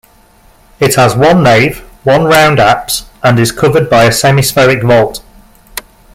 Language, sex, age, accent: English, male, 50-59, England English